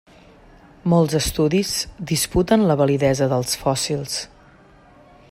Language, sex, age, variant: Catalan, female, 19-29, Central